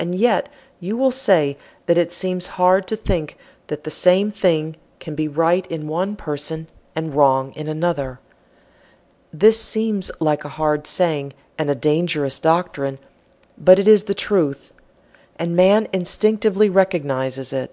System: none